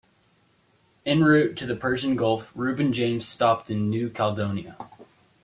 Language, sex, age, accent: English, male, under 19, United States English